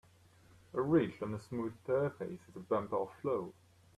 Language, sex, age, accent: English, male, 30-39, England English